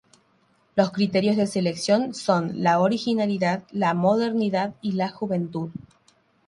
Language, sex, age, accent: Spanish, female, 19-29, Rioplatense: Argentina, Uruguay, este de Bolivia, Paraguay